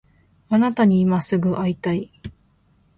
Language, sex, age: Japanese, female, 19-29